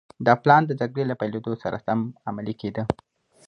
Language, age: Pashto, 19-29